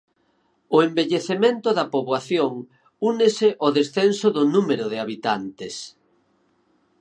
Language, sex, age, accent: Galician, male, 50-59, Oriental (común en zona oriental)